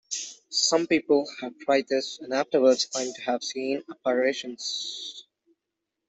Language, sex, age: English, male, under 19